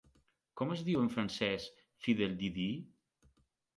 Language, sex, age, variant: Catalan, male, 40-49, Central